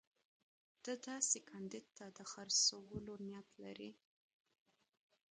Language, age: Pashto, under 19